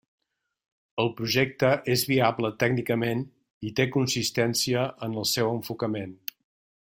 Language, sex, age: Catalan, male, 60-69